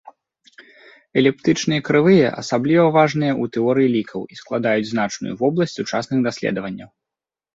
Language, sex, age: Belarusian, male, 30-39